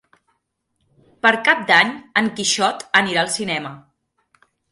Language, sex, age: Catalan, female, 19-29